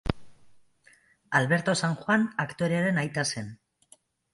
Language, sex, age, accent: Basque, female, 40-49, Mendebalekoa (Araba, Bizkaia, Gipuzkoako mendebaleko herri batzuk)